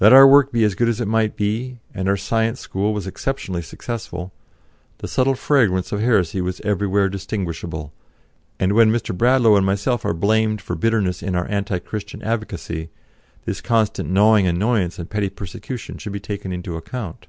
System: none